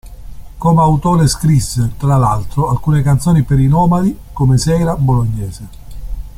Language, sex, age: Italian, male, 60-69